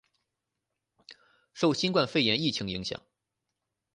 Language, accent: Chinese, 出生地：山东省